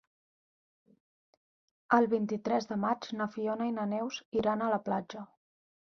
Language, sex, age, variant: Catalan, female, 19-29, Central